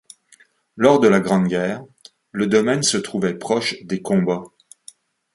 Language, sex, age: French, male, 60-69